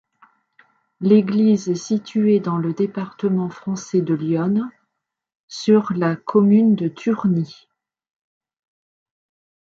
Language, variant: French, Français de métropole